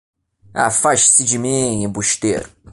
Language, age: Portuguese, under 19